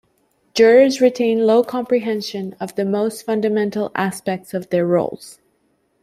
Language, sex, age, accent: English, female, 30-39, Canadian English